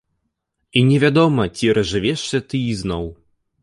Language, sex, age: Belarusian, male, 19-29